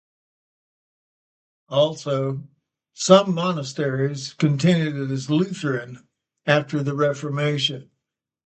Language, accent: English, United States English